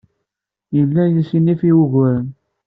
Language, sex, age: Kabyle, male, 19-29